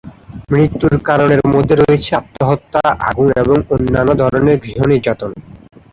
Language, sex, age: Bengali, male, 19-29